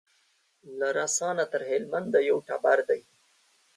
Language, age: Pashto, 19-29